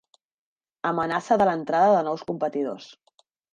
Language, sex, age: Catalan, female, 30-39